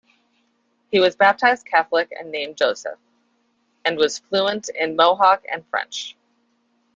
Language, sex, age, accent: English, female, 30-39, United States English